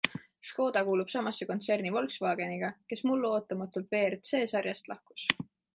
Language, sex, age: Estonian, female, 19-29